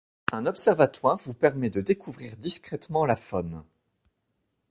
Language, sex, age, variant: French, male, 30-39, Français de métropole